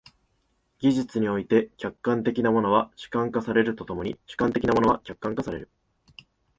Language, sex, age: Japanese, male, 19-29